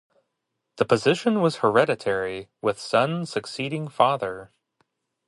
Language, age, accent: English, 30-39, United States English